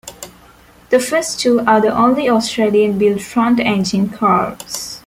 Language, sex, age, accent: English, female, 19-29, India and South Asia (India, Pakistan, Sri Lanka)